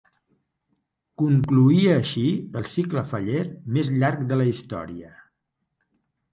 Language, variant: Catalan, Central